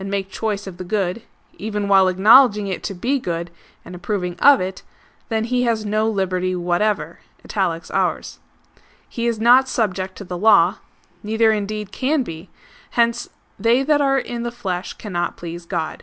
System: none